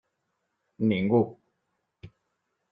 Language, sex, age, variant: Catalan, male, 30-39, Central